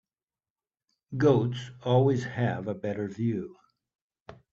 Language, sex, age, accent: English, male, 60-69, United States English